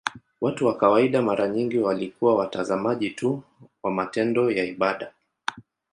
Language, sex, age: Swahili, male, 30-39